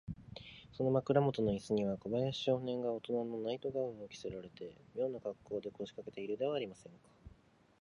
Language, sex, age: Japanese, male, 19-29